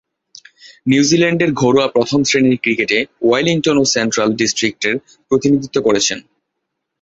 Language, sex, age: Bengali, male, 19-29